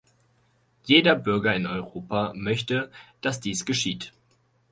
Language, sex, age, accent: German, male, 19-29, Deutschland Deutsch